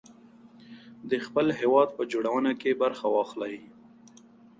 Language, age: Pashto, 19-29